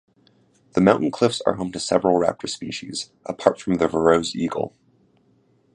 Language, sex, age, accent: English, male, 19-29, United States English